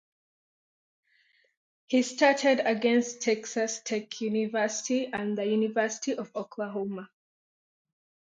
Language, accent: English, Ugandan english